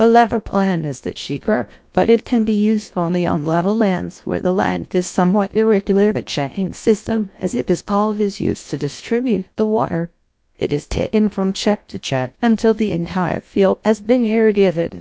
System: TTS, GlowTTS